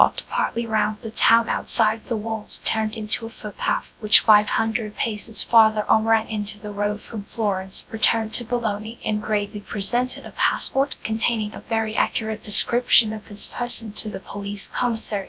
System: TTS, GradTTS